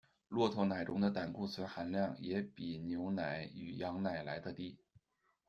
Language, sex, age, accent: Chinese, male, 30-39, 出生地：北京市